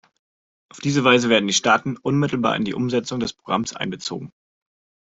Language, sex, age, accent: German, male, 30-39, Deutschland Deutsch